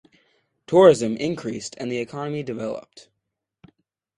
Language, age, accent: English, under 19, United States English